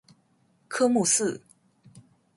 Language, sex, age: Chinese, female, 19-29